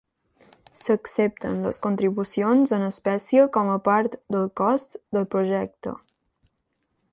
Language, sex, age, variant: Catalan, female, under 19, Balear